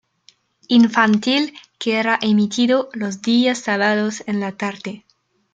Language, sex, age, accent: Spanish, female, 19-29, España: Centro-Sur peninsular (Madrid, Toledo, Castilla-La Mancha)